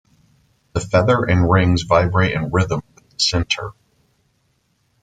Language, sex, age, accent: English, male, 40-49, United States English